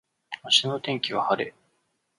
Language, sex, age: Japanese, male, 30-39